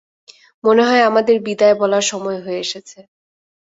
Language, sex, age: Bengali, female, 19-29